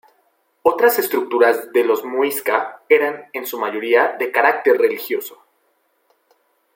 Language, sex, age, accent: Spanish, male, 19-29, México